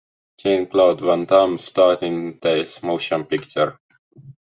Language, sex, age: English, male, 19-29